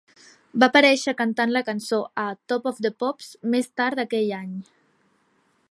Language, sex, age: Catalan, female, 19-29